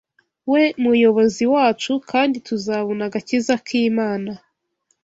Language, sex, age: Kinyarwanda, female, 19-29